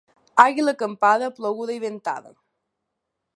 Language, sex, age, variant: Catalan, female, under 19, Balear